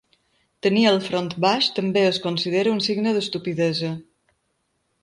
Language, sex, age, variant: Catalan, female, 50-59, Balear